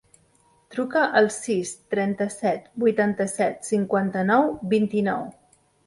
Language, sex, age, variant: Catalan, female, 40-49, Central